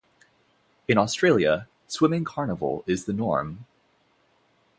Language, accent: English, United States English